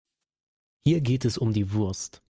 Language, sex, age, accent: German, male, 19-29, Deutschland Deutsch